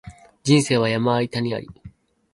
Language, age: Japanese, 19-29